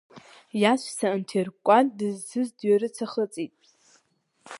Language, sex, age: Abkhazian, female, under 19